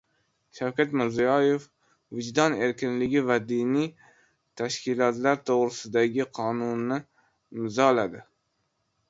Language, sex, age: Uzbek, male, under 19